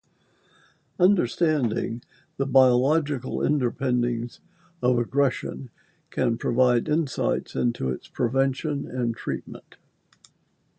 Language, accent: English, United States English